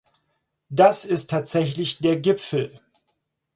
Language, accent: German, Deutschland Deutsch